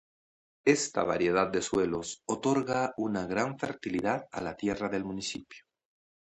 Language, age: Spanish, 60-69